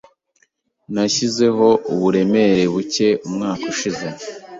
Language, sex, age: Kinyarwanda, male, 19-29